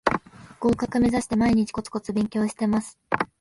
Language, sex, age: Japanese, female, 19-29